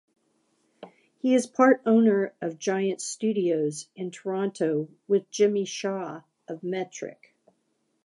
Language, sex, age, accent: English, female, 50-59, United States English